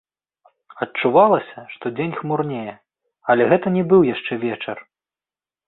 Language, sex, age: Belarusian, male, 30-39